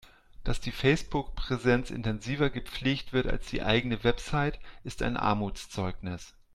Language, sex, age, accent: German, male, 40-49, Deutschland Deutsch